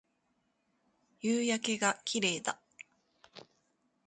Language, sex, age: Japanese, female, 30-39